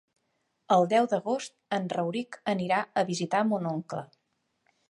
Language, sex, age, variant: Catalan, female, 40-49, Central